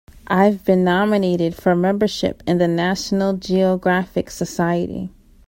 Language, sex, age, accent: English, female, 19-29, United States English